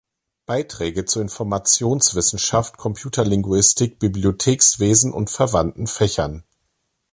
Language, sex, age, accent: German, male, 40-49, Deutschland Deutsch